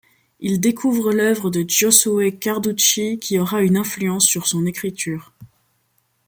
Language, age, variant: French, 19-29, Français de métropole